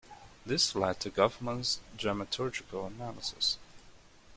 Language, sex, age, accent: English, male, 19-29, United States English